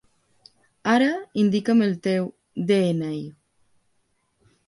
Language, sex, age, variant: Catalan, female, 19-29, Balear